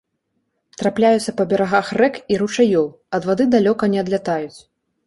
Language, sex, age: Belarusian, female, 30-39